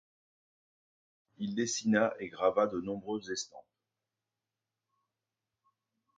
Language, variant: French, Français de métropole